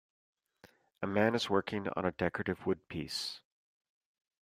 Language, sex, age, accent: English, male, 50-59, United States English